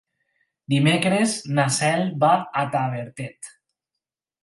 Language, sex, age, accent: Catalan, male, 19-29, valencià